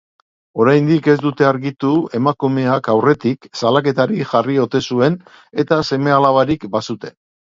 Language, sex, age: Basque, male, 60-69